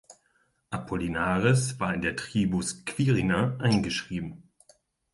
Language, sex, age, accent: German, male, 40-49, Deutschland Deutsch; Hochdeutsch